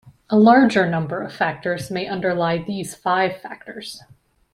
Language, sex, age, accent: English, female, 30-39, Canadian English